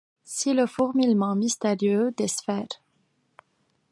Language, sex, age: French, female, 19-29